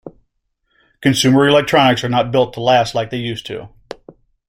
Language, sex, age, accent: English, male, 40-49, United States English